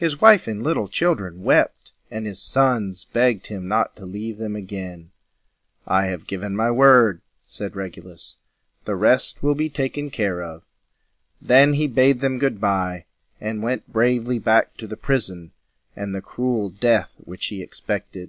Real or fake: real